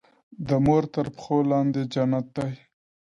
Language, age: Pashto, 19-29